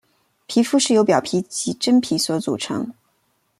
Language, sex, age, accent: Chinese, female, 30-39, 出生地：吉林省